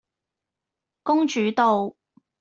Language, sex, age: Cantonese, female, 19-29